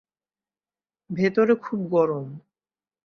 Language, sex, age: Bengali, male, 19-29